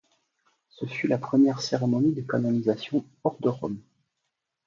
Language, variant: French, Français de métropole